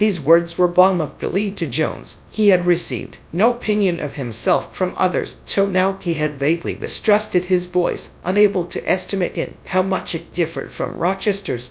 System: TTS, GradTTS